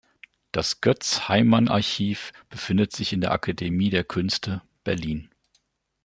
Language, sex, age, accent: German, male, 50-59, Deutschland Deutsch